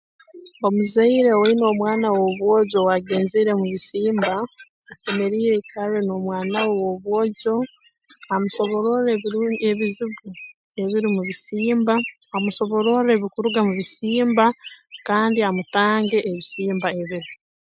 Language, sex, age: Tooro, female, 19-29